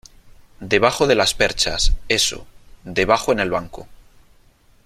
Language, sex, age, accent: Spanish, male, 30-39, España: Norte peninsular (Asturias, Castilla y León, Cantabria, País Vasco, Navarra, Aragón, La Rioja, Guadalajara, Cuenca)